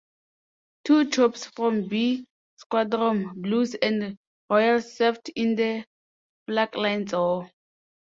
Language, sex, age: English, female, 19-29